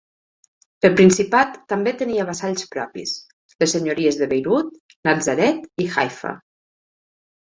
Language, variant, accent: Catalan, Nord-Occidental, Tortosí